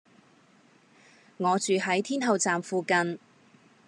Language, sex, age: Cantonese, female, 30-39